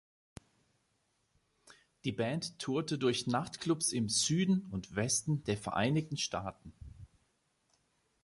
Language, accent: German, Deutschland Deutsch